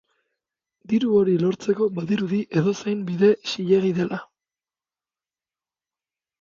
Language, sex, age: Basque, male, 30-39